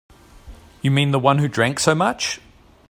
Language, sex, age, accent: English, male, 50-59, New Zealand English